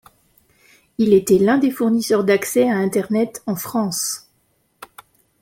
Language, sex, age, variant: French, male, 40-49, Français de métropole